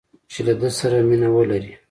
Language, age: Pashto, 30-39